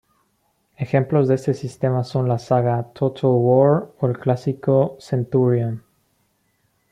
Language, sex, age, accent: Spanish, male, 19-29, Andino-Pacífico: Colombia, Perú, Ecuador, oeste de Bolivia y Venezuela andina